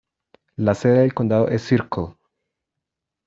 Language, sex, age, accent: Spanish, male, 30-39, Andino-Pacífico: Colombia, Perú, Ecuador, oeste de Bolivia y Venezuela andina